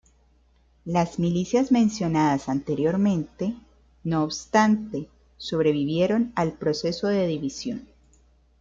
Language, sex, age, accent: Spanish, female, 30-39, Caribe: Cuba, Venezuela, Puerto Rico, República Dominicana, Panamá, Colombia caribeña, México caribeño, Costa del golfo de México